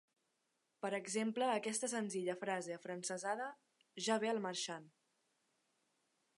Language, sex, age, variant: Catalan, female, under 19, Central